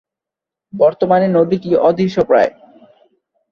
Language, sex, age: Bengali, male, 19-29